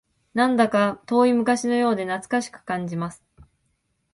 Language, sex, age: Japanese, female, 19-29